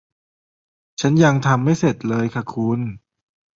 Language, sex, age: Thai, male, 30-39